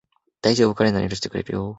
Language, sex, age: Japanese, male, 19-29